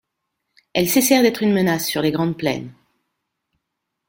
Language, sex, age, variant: French, female, 50-59, Français de métropole